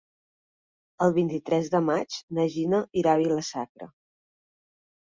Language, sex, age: Catalan, female, 30-39